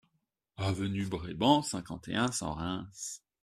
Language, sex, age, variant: French, male, 30-39, Français de métropole